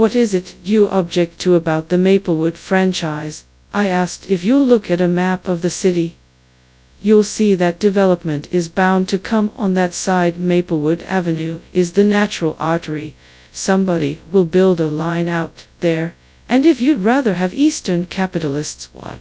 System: TTS, FastPitch